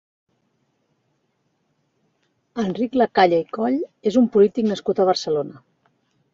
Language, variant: Catalan, Central